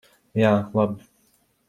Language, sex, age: Latvian, male, 19-29